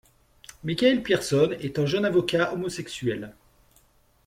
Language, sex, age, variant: French, male, 40-49, Français de métropole